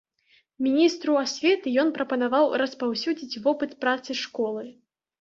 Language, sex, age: Belarusian, female, 19-29